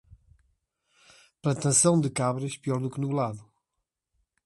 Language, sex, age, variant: Portuguese, male, 50-59, Portuguese (Portugal)